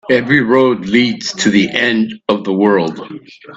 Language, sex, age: English, male, 40-49